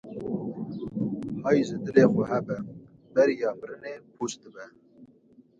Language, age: Kurdish, 19-29